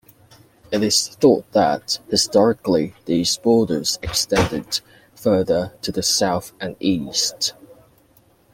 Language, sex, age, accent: English, male, 30-39, England English